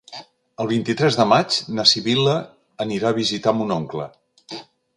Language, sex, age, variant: Catalan, male, 60-69, Central